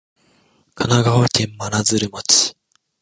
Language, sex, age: Japanese, male, 19-29